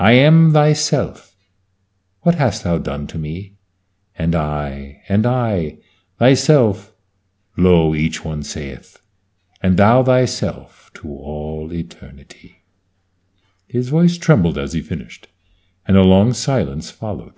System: none